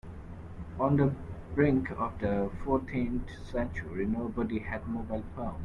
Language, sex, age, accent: English, male, 19-29, India and South Asia (India, Pakistan, Sri Lanka)